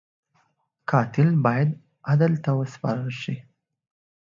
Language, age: Pashto, 19-29